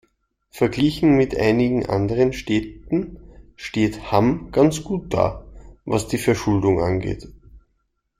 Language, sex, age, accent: German, male, 30-39, Österreichisches Deutsch